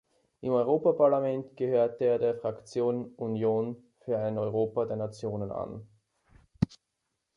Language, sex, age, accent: German, male, 19-29, Österreichisches Deutsch